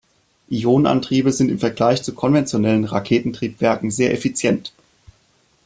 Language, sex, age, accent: German, male, 30-39, Deutschland Deutsch